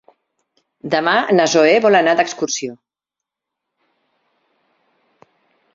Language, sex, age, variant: Catalan, female, 50-59, Central